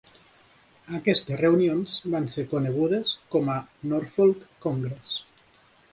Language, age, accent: Catalan, 30-39, occidental